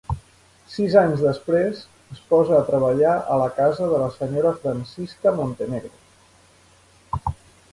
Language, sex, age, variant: Catalan, male, 30-39, Central